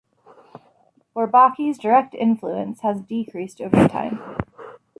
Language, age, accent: English, 30-39, United States English